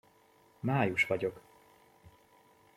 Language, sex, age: Hungarian, male, 19-29